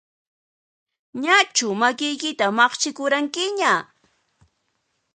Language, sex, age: Puno Quechua, female, 30-39